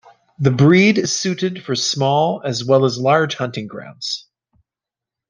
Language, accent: English, Canadian English